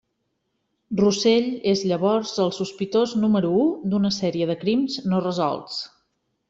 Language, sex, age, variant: Catalan, female, 40-49, Central